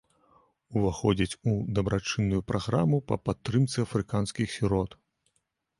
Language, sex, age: Belarusian, male, 30-39